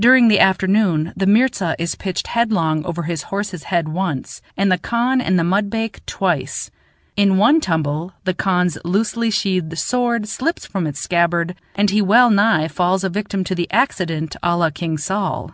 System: none